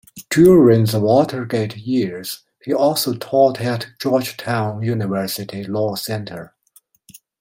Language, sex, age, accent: English, male, 30-39, England English